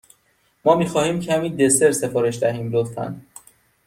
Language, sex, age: Persian, male, 19-29